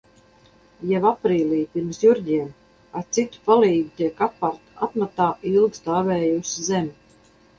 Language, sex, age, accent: Latvian, female, 50-59, Kurzeme